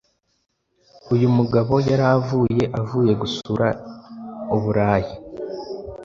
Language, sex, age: Kinyarwanda, male, under 19